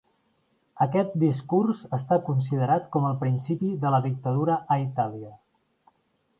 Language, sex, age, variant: Catalan, male, 40-49, Central